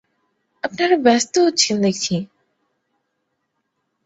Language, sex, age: Bengali, female, 19-29